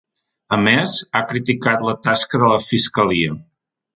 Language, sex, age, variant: Catalan, male, 30-39, Central